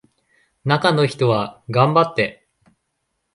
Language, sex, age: Japanese, male, 19-29